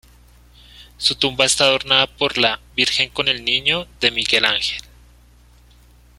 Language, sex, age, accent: Spanish, male, 30-39, Caribe: Cuba, Venezuela, Puerto Rico, República Dominicana, Panamá, Colombia caribeña, México caribeño, Costa del golfo de México